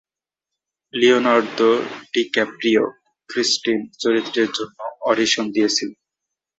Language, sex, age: Bengali, male, 19-29